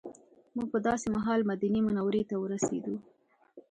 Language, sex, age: Pashto, female, 19-29